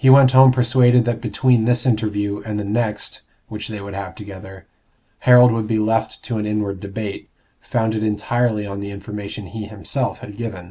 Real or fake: real